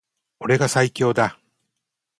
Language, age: Japanese, 60-69